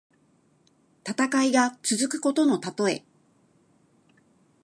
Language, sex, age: Japanese, female, 50-59